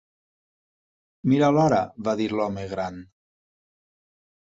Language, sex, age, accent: Catalan, male, 50-59, valencià